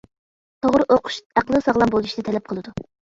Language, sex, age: Uyghur, female, under 19